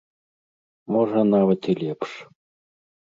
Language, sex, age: Belarusian, male, 40-49